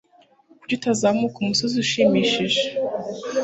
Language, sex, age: Kinyarwanda, female, 19-29